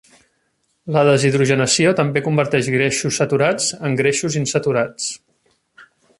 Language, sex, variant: Catalan, male, Central